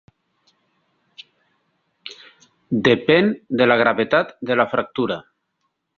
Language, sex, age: Catalan, male, 40-49